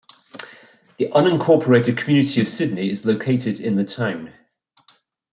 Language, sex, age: English, male, 50-59